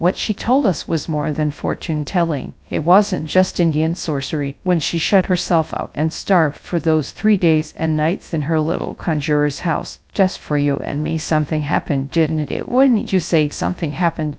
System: TTS, GradTTS